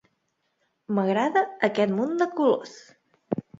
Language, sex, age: Catalan, female, 19-29